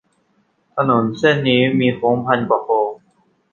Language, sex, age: Thai, male, under 19